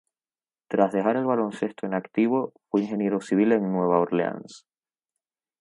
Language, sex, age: Spanish, male, 19-29